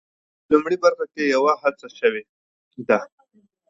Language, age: Pashto, 19-29